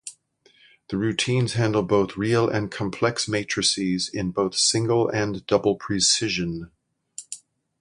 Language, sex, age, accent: English, male, 60-69, United States English